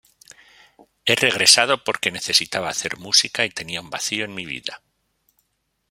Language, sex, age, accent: Spanish, male, 50-59, España: Norte peninsular (Asturias, Castilla y León, Cantabria, País Vasco, Navarra, Aragón, La Rioja, Guadalajara, Cuenca)